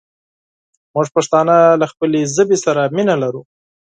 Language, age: Pashto, 19-29